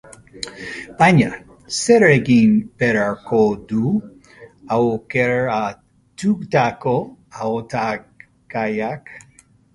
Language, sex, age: Basque, female, 60-69